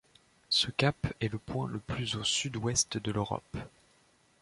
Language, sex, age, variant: French, male, 19-29, Français de métropole